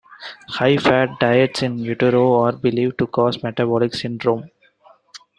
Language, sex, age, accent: English, male, 19-29, India and South Asia (India, Pakistan, Sri Lanka)